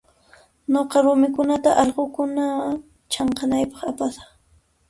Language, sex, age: Puno Quechua, female, 19-29